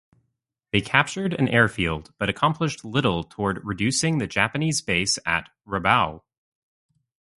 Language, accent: English, United States English